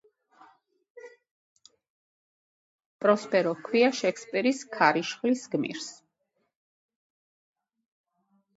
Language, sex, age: Georgian, female, 50-59